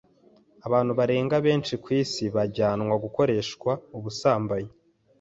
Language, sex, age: Kinyarwanda, male, 19-29